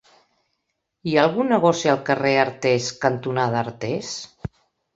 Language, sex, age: Catalan, female, 60-69